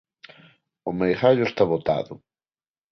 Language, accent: Galician, Neofalante